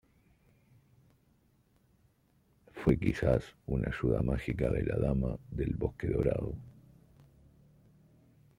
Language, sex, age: Spanish, male, 30-39